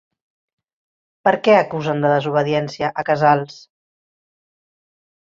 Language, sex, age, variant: Catalan, female, 50-59, Central